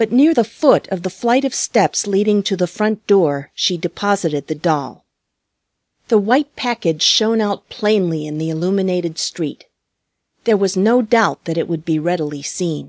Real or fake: real